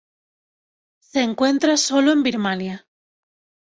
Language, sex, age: Spanish, female, 30-39